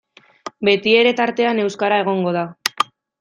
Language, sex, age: Basque, female, 19-29